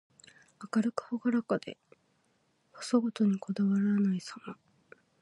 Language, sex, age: Japanese, female, 19-29